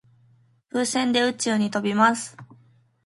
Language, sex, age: Japanese, female, 19-29